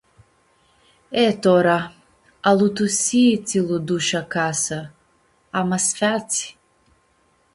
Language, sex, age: Aromanian, female, 30-39